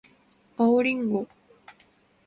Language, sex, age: Japanese, female, 19-29